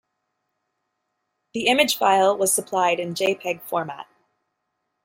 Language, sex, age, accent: English, female, 30-39, United States English